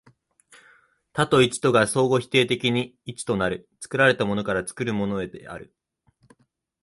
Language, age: Japanese, 19-29